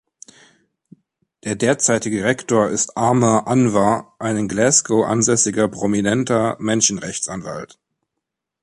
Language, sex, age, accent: German, male, 30-39, Deutschland Deutsch